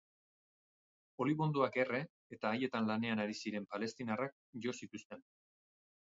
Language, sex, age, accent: Basque, male, 40-49, Mendebalekoa (Araba, Bizkaia, Gipuzkoako mendebaleko herri batzuk)